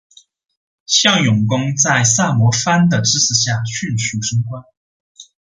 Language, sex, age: Chinese, male, 19-29